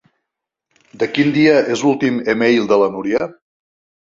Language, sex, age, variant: Catalan, male, 50-59, Nord-Occidental